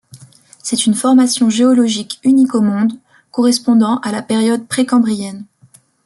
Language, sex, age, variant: French, female, 19-29, Français de métropole